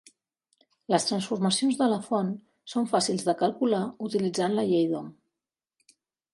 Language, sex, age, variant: Catalan, female, 40-49, Central